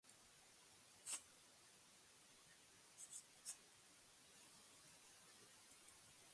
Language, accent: Basque, Mendebalekoa (Araba, Bizkaia, Gipuzkoako mendebaleko herri batzuk)